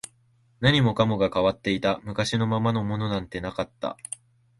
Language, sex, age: Japanese, male, 19-29